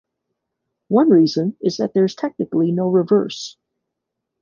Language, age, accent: English, 40-49, United States English